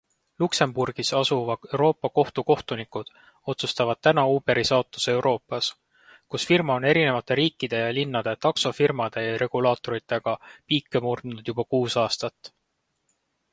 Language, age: Estonian, 30-39